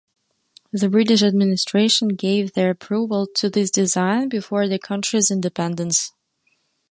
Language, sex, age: English, female, 19-29